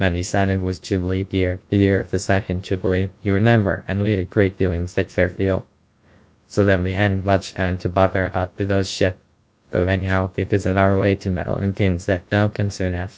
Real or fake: fake